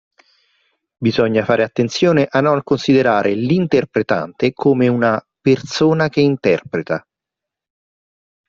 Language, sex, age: Italian, male, 40-49